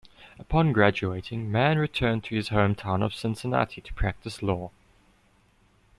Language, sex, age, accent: English, male, 19-29, Southern African (South Africa, Zimbabwe, Namibia)